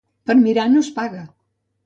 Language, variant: Catalan, Central